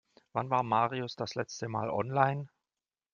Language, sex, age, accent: German, male, 19-29, Deutschland Deutsch